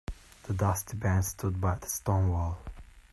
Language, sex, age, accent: English, male, under 19, India and South Asia (India, Pakistan, Sri Lanka)